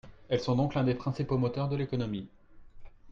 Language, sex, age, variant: French, male, 30-39, Français de métropole